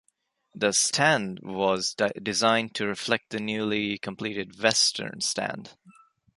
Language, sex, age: English, male, 19-29